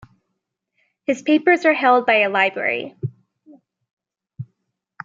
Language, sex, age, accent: English, female, 30-39, United States English